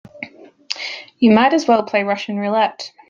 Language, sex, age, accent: English, female, 30-39, Australian English